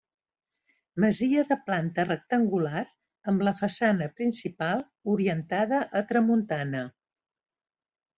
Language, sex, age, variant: Catalan, female, 60-69, Central